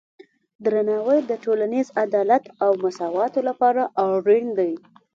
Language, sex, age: Pashto, female, 19-29